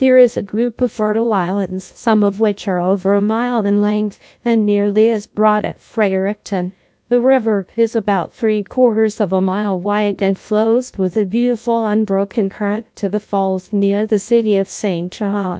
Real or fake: fake